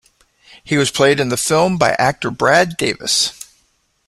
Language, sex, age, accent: English, male, 40-49, United States English